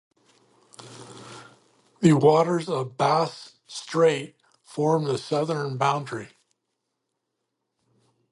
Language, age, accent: English, 60-69, United States English